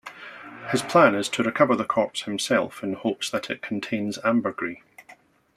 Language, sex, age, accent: English, male, 40-49, Scottish English